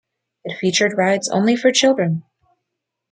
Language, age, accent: English, 19-29, United States English